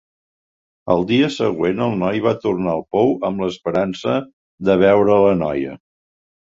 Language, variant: Catalan, Central